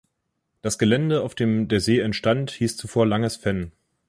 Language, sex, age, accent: German, male, 19-29, Deutschland Deutsch